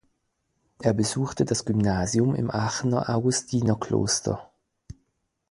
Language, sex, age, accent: German, male, 40-49, Schweizerdeutsch